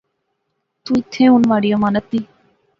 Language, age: Pahari-Potwari, 19-29